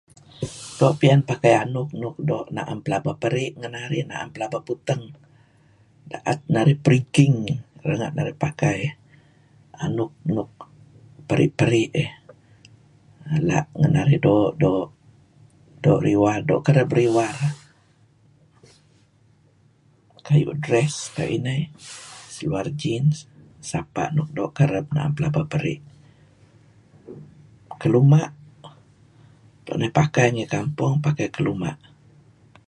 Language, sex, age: Kelabit, female, 60-69